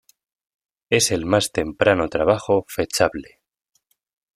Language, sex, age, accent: Spanish, male, 19-29, España: Centro-Sur peninsular (Madrid, Toledo, Castilla-La Mancha)